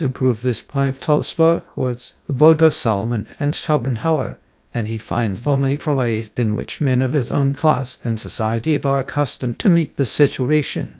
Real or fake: fake